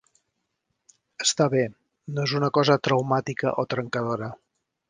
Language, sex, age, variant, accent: Catalan, male, 50-59, Central, central